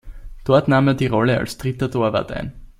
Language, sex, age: German, male, under 19